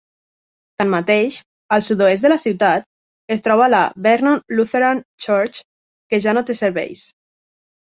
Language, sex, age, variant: Catalan, female, 19-29, Nord-Occidental